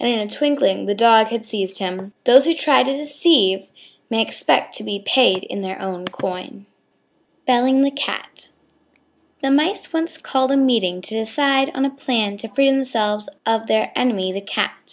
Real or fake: real